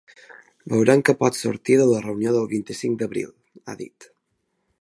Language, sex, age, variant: Catalan, male, 19-29, Balear